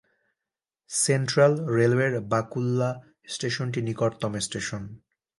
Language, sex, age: Bengali, male, 19-29